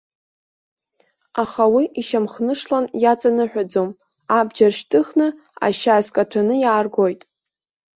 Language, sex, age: Abkhazian, female, under 19